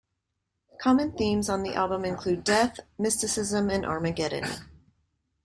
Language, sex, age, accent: English, female, 40-49, United States English